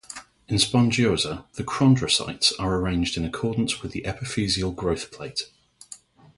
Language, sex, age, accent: English, male, 30-39, England English